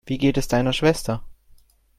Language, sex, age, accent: German, male, 30-39, Deutschland Deutsch